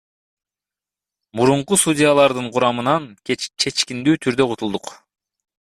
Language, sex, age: Kyrgyz, male, 30-39